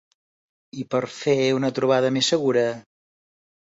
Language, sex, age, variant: Catalan, male, 60-69, Central